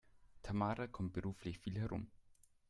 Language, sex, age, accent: German, male, 19-29, Deutschland Deutsch